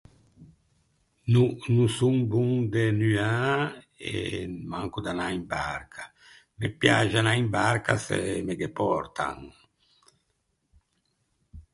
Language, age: Ligurian, 70-79